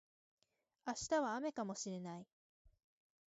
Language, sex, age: Japanese, female, 19-29